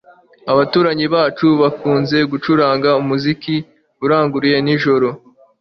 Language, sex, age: Kinyarwanda, male, under 19